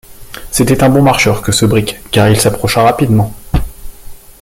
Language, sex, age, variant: French, male, 30-39, Français de métropole